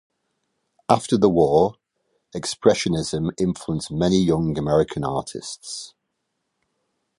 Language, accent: English, England English